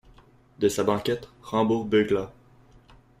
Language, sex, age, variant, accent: French, male, 19-29, Français d'Amérique du Nord, Français du Canada